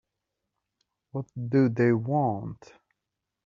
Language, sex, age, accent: English, male, 30-39, England English